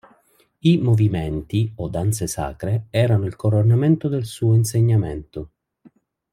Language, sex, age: Italian, male, 40-49